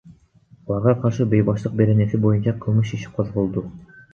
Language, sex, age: Kyrgyz, male, 19-29